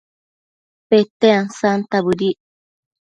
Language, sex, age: Matsés, female, 30-39